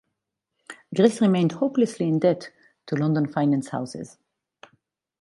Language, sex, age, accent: English, female, 40-49, Israeli